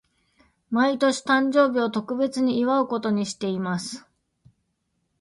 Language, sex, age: Japanese, female, 40-49